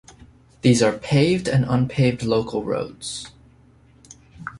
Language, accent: English, United States English